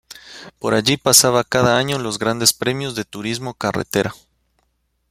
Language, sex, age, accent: Spanish, male, 19-29, Andino-Pacífico: Colombia, Perú, Ecuador, oeste de Bolivia y Venezuela andina